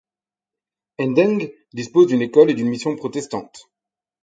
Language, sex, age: French, male, 30-39